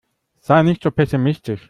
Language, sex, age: German, male, 19-29